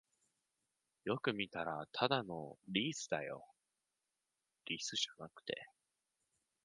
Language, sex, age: Japanese, male, 19-29